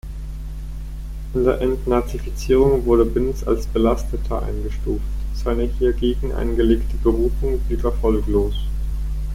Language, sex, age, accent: German, male, 19-29, Deutschland Deutsch; Schweizerdeutsch